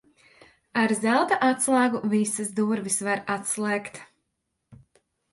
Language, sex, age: Latvian, female, 30-39